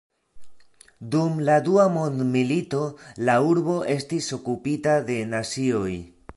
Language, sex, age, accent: Esperanto, male, 40-49, Internacia